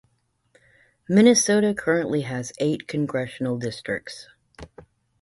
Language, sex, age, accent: English, female, 50-59, United States English